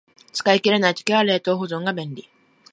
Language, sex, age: Japanese, female, 19-29